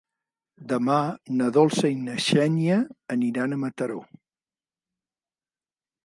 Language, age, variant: Catalan, 60-69, Central